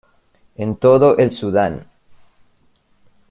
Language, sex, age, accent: Spanish, male, 19-29, Andino-Pacífico: Colombia, Perú, Ecuador, oeste de Bolivia y Venezuela andina